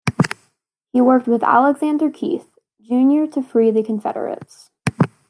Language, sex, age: English, female, under 19